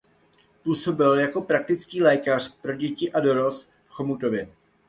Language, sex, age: Czech, male, 40-49